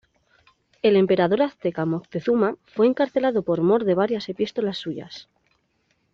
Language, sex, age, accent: Spanish, female, 30-39, España: Norte peninsular (Asturias, Castilla y León, Cantabria, País Vasco, Navarra, Aragón, La Rioja, Guadalajara, Cuenca)